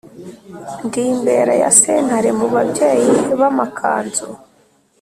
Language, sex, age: Kinyarwanda, female, 19-29